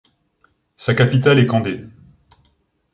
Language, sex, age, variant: French, male, 19-29, Français de métropole